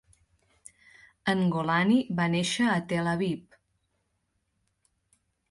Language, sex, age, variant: Catalan, female, 30-39, Central